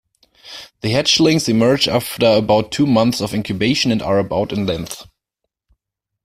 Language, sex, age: English, male, 19-29